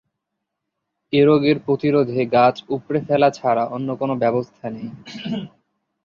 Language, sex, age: Bengali, male, 19-29